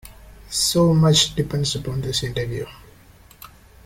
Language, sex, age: English, male, 19-29